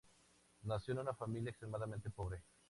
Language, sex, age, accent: Spanish, male, 19-29, México